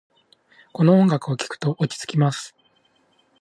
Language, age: Japanese, 40-49